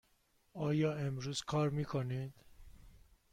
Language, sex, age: Persian, male, 30-39